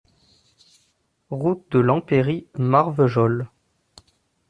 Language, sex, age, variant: French, male, 30-39, Français de métropole